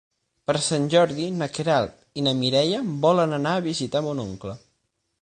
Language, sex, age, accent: Catalan, male, 19-29, central; nord-occidental